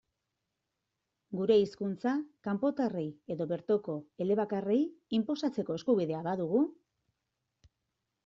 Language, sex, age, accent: Basque, female, 40-49, Mendebalekoa (Araba, Bizkaia, Gipuzkoako mendebaleko herri batzuk)